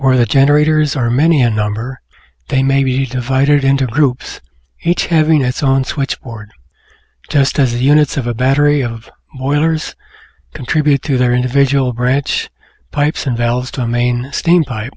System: none